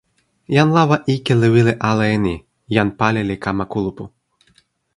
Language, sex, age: Toki Pona, male, 19-29